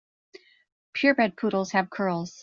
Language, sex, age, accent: English, female, 40-49, United States English